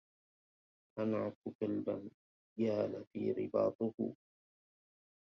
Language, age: Arabic, 40-49